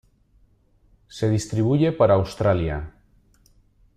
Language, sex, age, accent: Spanish, male, 50-59, España: Norte peninsular (Asturias, Castilla y León, Cantabria, País Vasco, Navarra, Aragón, La Rioja, Guadalajara, Cuenca)